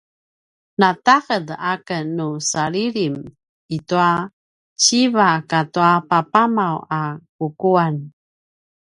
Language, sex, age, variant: Paiwan, female, 50-59, pinayuanan a kinaikacedasan (東排灣語)